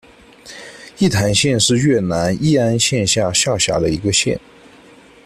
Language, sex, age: Chinese, male, 19-29